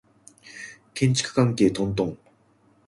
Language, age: Japanese, 30-39